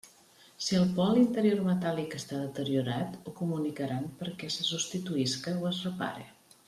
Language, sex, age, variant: Catalan, female, 50-59, Central